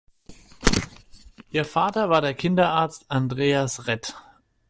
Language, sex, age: German, male, 19-29